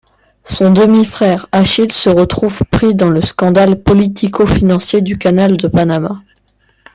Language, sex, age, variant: French, male, under 19, Français de métropole